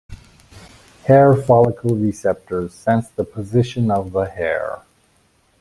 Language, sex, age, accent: English, male, 50-59, United States English